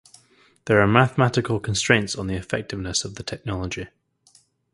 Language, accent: English, England English; Scottish English